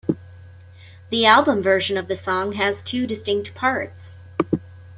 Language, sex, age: English, female, 40-49